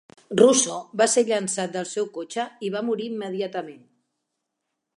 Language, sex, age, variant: Catalan, female, 50-59, Central